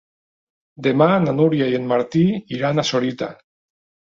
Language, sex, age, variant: Catalan, male, 40-49, Nord-Occidental